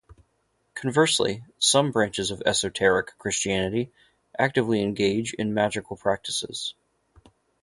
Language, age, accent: English, 30-39, United States English